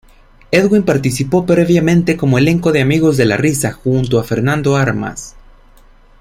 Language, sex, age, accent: Spanish, male, 19-29, América central